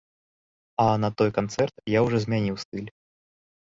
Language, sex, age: Belarusian, male, 19-29